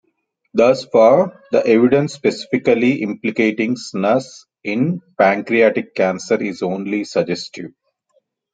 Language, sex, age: English, male, 30-39